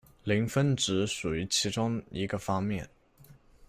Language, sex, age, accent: Chinese, male, under 19, 出生地：浙江省